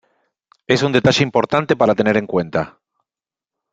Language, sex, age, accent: Spanish, male, 40-49, Rioplatense: Argentina, Uruguay, este de Bolivia, Paraguay